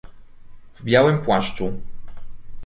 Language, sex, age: Polish, male, 30-39